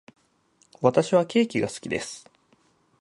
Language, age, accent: Japanese, 30-39, 標準